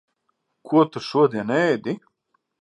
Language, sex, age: Latvian, male, 30-39